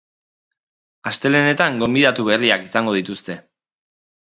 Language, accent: Basque, Erdialdekoa edo Nafarra (Gipuzkoa, Nafarroa)